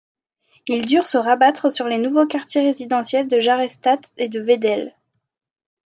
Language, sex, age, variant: French, female, 19-29, Français de métropole